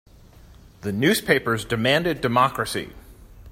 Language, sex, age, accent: English, male, 30-39, United States English